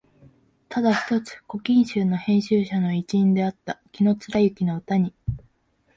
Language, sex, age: Japanese, female, 19-29